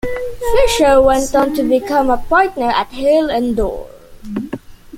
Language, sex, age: English, male, under 19